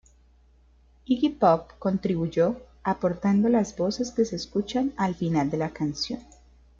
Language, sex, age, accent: Spanish, female, 30-39, Caribe: Cuba, Venezuela, Puerto Rico, República Dominicana, Panamá, Colombia caribeña, México caribeño, Costa del golfo de México